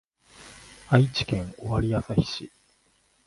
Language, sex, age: Japanese, male, 30-39